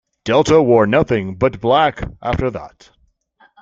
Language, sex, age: English, male, 30-39